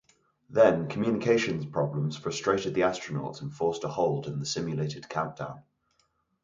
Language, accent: English, England English